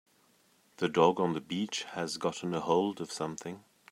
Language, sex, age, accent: English, male, 30-39, England English